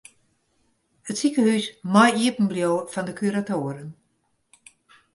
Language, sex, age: Western Frisian, female, 60-69